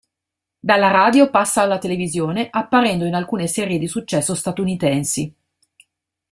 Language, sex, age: Italian, female, 40-49